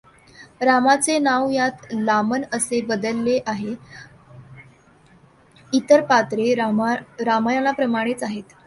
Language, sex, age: Marathi, female, under 19